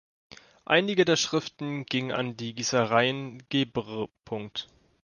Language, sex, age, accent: German, male, 19-29, Deutschland Deutsch